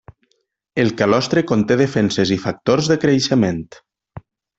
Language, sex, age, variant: Catalan, male, 30-39, Nord-Occidental